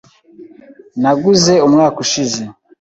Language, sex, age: Kinyarwanda, male, 19-29